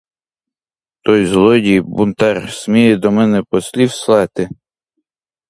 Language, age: Ukrainian, under 19